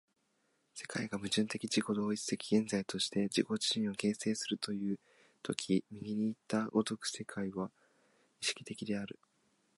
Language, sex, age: Japanese, male, 19-29